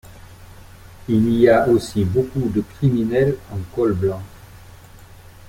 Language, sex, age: French, male, 50-59